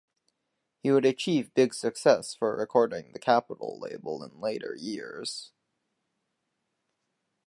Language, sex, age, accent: English, male, under 19, United States English